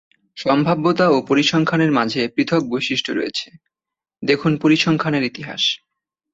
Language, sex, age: Bengali, male, 19-29